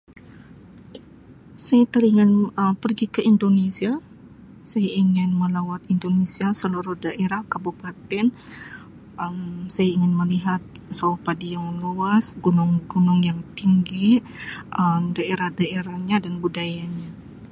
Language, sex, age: Sabah Malay, female, 40-49